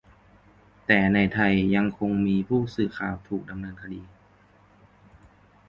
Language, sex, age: Thai, male, 19-29